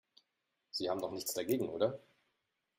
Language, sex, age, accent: German, male, 30-39, Deutschland Deutsch